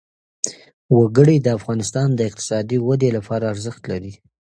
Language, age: Pashto, 30-39